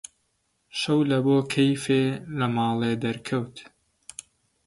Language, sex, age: Central Kurdish, male, 19-29